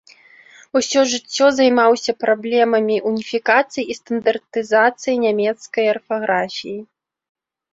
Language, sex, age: Belarusian, female, 19-29